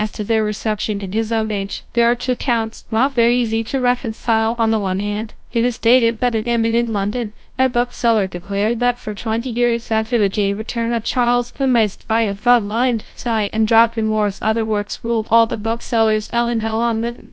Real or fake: fake